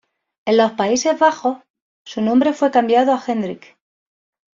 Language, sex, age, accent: Spanish, female, 40-49, España: Sur peninsular (Andalucia, Extremadura, Murcia)